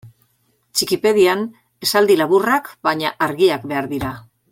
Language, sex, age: Basque, female, 60-69